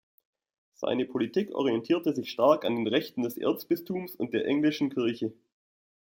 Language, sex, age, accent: German, male, 19-29, Deutschland Deutsch